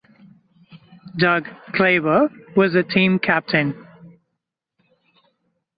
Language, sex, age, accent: English, male, 30-39, Australian English